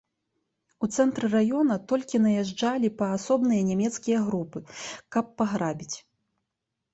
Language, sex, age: Belarusian, female, 19-29